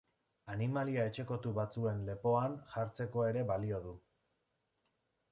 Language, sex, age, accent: Basque, male, 19-29, Erdialdekoa edo Nafarra (Gipuzkoa, Nafarroa)